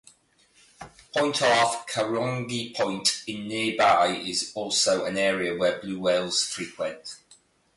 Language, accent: English, England English